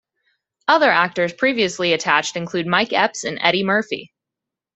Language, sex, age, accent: English, female, 19-29, United States English